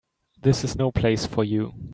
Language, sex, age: English, male, 19-29